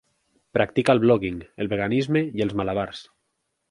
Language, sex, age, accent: Catalan, male, 19-29, valencià